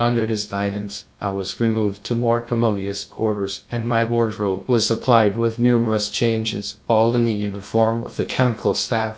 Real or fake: fake